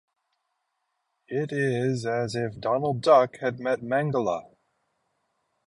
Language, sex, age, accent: English, male, 30-39, United States English